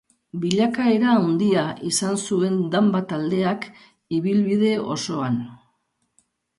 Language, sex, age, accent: Basque, female, 60-69, Erdialdekoa edo Nafarra (Gipuzkoa, Nafarroa)